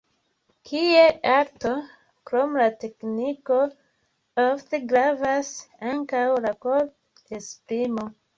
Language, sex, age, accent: Esperanto, female, 30-39, Internacia